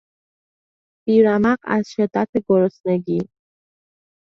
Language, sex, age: Persian, female, 19-29